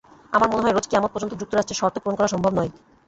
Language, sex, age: Bengali, female, 30-39